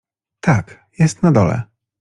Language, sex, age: Polish, male, 40-49